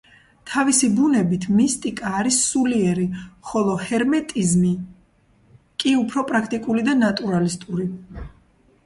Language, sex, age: Georgian, female, 30-39